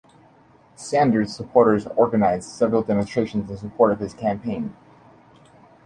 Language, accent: English, United States English